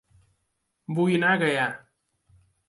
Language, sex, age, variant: Catalan, male, 30-39, Balear